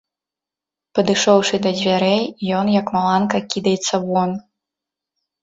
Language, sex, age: Belarusian, female, 19-29